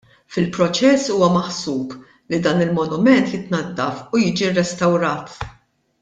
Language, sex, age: Maltese, female, 50-59